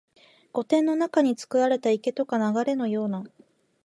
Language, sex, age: Japanese, female, 19-29